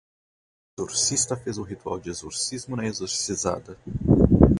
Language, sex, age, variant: Portuguese, male, 30-39, Portuguese (Brasil)